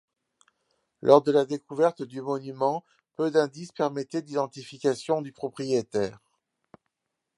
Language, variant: French, Français de métropole